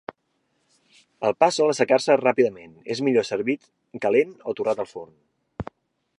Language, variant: Catalan, Central